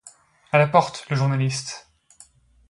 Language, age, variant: French, 19-29, Français de métropole